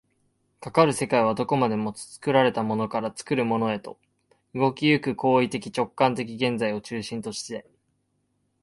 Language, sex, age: Japanese, male, 19-29